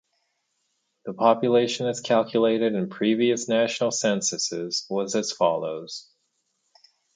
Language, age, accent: English, 30-39, United States English